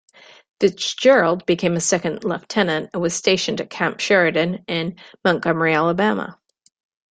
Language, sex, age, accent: English, female, 40-49, Canadian English